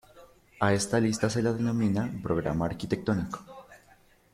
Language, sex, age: Spanish, male, 19-29